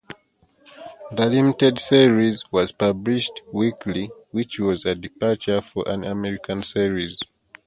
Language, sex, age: English, male, 30-39